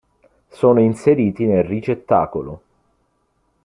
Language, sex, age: Italian, male, 19-29